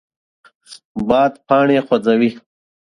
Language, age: Pashto, 40-49